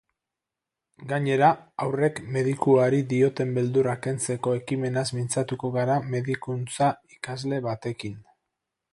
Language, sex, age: Basque, male, 40-49